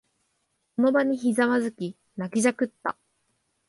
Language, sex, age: Japanese, female, under 19